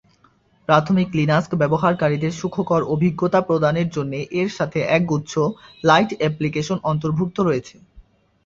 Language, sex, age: Bengali, male, under 19